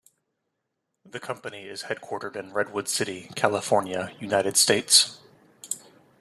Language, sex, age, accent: English, male, 30-39, United States English